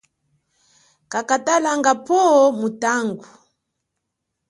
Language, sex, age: Chokwe, female, 30-39